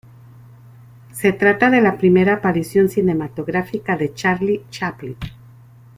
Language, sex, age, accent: Spanish, female, 50-59, México